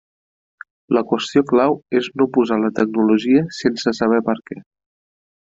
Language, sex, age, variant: Catalan, male, 19-29, Central